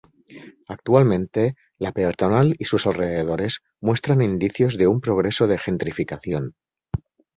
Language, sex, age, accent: Spanish, male, 40-49, España: Norte peninsular (Asturias, Castilla y León, Cantabria, País Vasco, Navarra, Aragón, La Rioja, Guadalajara, Cuenca)